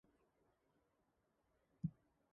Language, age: English, under 19